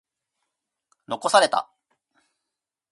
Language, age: Japanese, 19-29